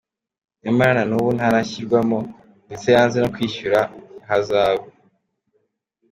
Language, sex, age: Kinyarwanda, male, under 19